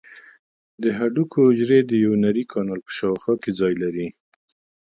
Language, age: Pashto, 50-59